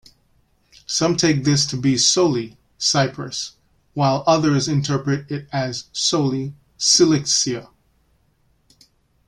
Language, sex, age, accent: English, male, 40-49, United States English